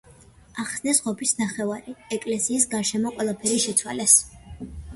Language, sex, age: Georgian, female, 19-29